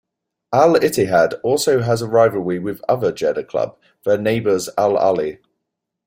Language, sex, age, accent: English, male, 19-29, England English